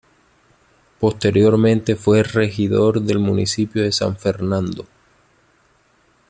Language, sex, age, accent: Spanish, male, 19-29, Caribe: Cuba, Venezuela, Puerto Rico, República Dominicana, Panamá, Colombia caribeña, México caribeño, Costa del golfo de México